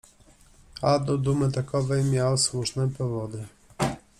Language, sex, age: Polish, male, 40-49